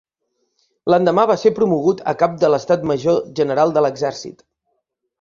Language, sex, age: Catalan, male, 30-39